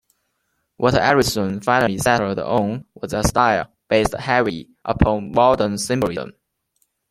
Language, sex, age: English, male, 19-29